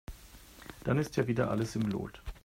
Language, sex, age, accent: German, male, 50-59, Deutschland Deutsch